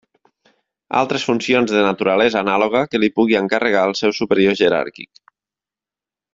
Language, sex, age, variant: Catalan, male, 40-49, Nord-Occidental